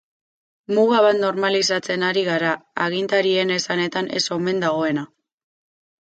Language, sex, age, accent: Basque, female, 19-29, Mendebalekoa (Araba, Bizkaia, Gipuzkoako mendebaleko herri batzuk)